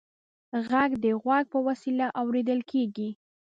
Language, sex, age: Pashto, female, 19-29